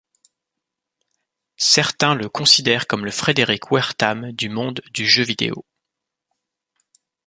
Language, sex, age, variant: French, male, 19-29, Français de métropole